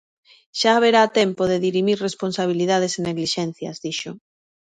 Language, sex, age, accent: Galician, female, 40-49, Oriental (común en zona oriental)